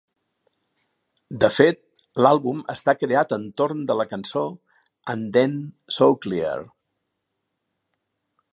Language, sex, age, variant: Catalan, male, 60-69, Central